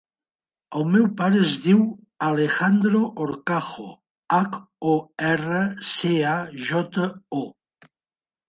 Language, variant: Catalan, Central